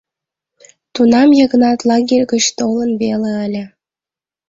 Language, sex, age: Mari, female, 19-29